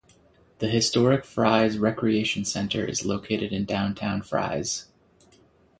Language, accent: English, United States English